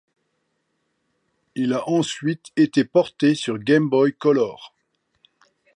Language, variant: French, Français de métropole